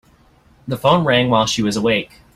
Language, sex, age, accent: English, male, 30-39, United States English